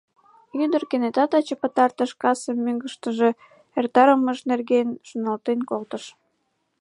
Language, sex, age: Mari, female, 19-29